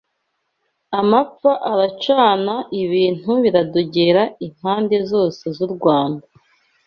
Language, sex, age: Kinyarwanda, female, 19-29